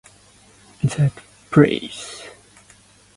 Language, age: English, 19-29